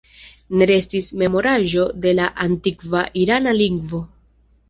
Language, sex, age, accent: Esperanto, female, 19-29, Internacia